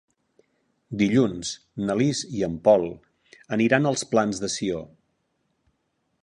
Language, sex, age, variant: Catalan, male, 60-69, Central